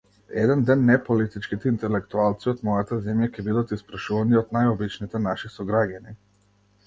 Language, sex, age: Macedonian, male, 19-29